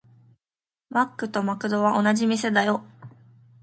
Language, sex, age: Japanese, female, 19-29